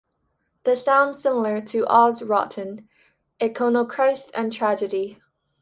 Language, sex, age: English, female, under 19